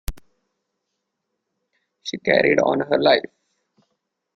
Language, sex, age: English, male, 30-39